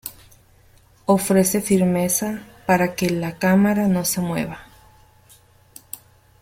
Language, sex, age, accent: Spanish, female, 30-39, México